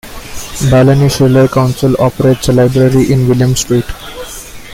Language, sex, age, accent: English, male, 19-29, India and South Asia (India, Pakistan, Sri Lanka)